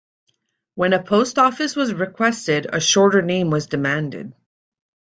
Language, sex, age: English, female, 30-39